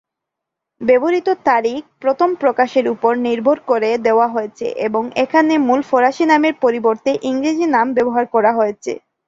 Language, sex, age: Bengali, female, 19-29